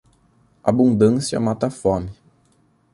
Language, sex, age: Portuguese, male, 19-29